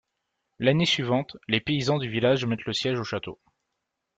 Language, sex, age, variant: French, male, 19-29, Français de métropole